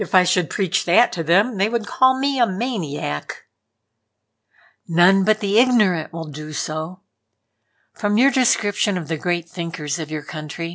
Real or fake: real